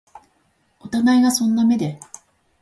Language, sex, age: Japanese, female, 50-59